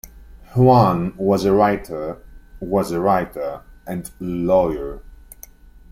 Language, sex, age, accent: English, male, 30-39, England English